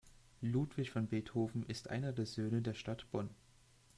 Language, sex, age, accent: German, male, under 19, Deutschland Deutsch